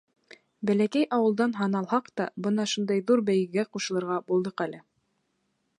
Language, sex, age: Bashkir, female, 19-29